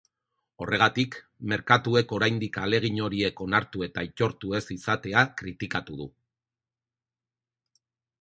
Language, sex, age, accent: Basque, male, 40-49, Erdialdekoa edo Nafarra (Gipuzkoa, Nafarroa)